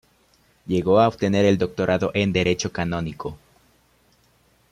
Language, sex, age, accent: Spanish, male, under 19, Andino-Pacífico: Colombia, Perú, Ecuador, oeste de Bolivia y Venezuela andina